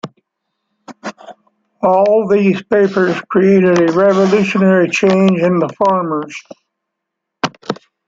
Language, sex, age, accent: English, male, 70-79, United States English